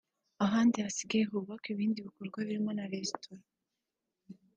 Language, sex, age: Kinyarwanda, female, under 19